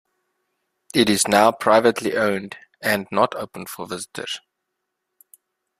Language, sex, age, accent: English, male, 30-39, Southern African (South Africa, Zimbabwe, Namibia)